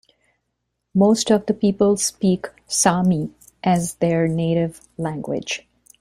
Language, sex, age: English, female, 50-59